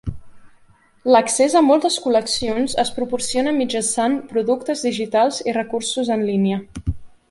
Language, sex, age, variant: Catalan, female, 19-29, Central